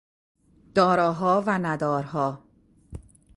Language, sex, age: Persian, female, 40-49